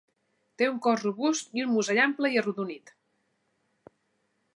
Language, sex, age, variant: Catalan, female, 40-49, Central